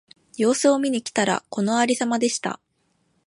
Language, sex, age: Japanese, female, 19-29